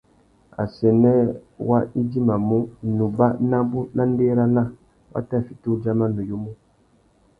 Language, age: Tuki, 40-49